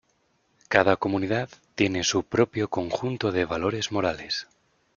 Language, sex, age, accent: Spanish, male, 19-29, España: Centro-Sur peninsular (Madrid, Toledo, Castilla-La Mancha)